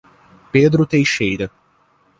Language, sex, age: Portuguese, male, 19-29